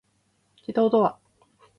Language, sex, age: Japanese, female, 50-59